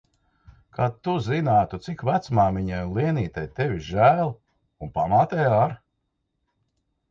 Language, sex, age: Latvian, male, 50-59